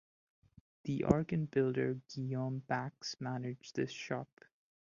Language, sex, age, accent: English, male, 30-39, India and South Asia (India, Pakistan, Sri Lanka)